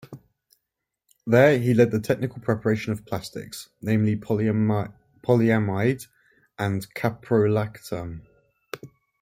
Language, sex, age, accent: English, male, 19-29, England English